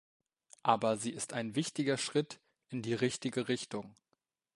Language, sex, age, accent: German, male, 19-29, Deutschland Deutsch